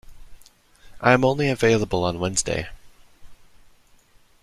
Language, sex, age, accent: English, male, 19-29, United States English